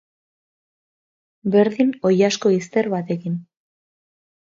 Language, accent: Basque, Mendebalekoa (Araba, Bizkaia, Gipuzkoako mendebaleko herri batzuk)